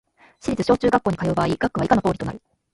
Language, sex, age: Japanese, female, 40-49